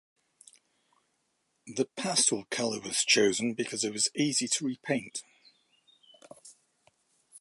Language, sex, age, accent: English, male, 60-69, England English